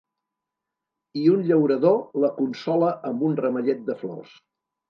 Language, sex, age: Catalan, male, 80-89